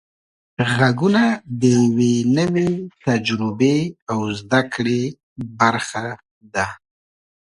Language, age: Pashto, 40-49